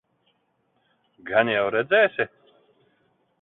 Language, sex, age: Latvian, male, 30-39